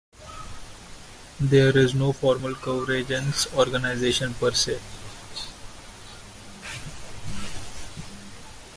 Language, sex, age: English, male, 19-29